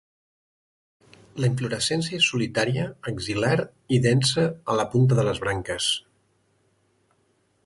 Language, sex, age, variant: Catalan, male, 50-59, Central